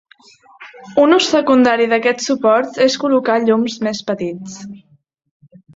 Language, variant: Catalan, Central